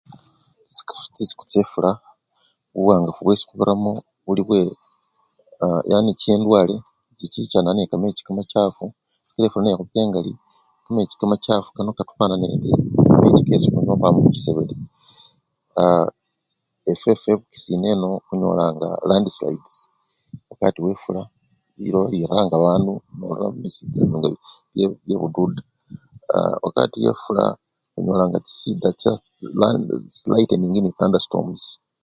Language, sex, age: Luyia, male, 50-59